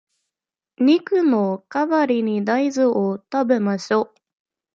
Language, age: Japanese, 19-29